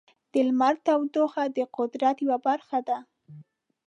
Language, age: Pashto, 19-29